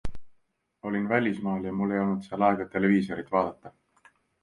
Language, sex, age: Estonian, male, 19-29